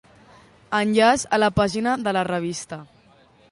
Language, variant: Catalan, Central